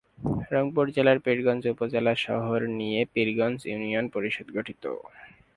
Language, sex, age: Bengali, male, 19-29